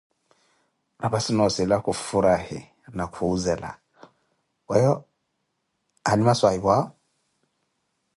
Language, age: Koti, 30-39